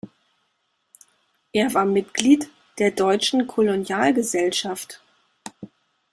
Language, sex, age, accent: German, female, 40-49, Deutschland Deutsch